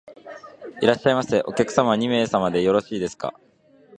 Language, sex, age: Japanese, male, 19-29